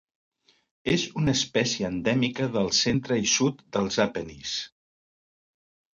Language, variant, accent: Catalan, Central, Barcelonès